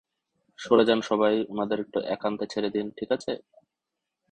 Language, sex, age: Bengali, male, 30-39